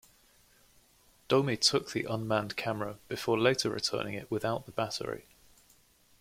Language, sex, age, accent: English, male, 19-29, England English